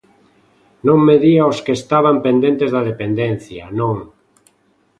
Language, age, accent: Galician, 40-49, Normativo (estándar)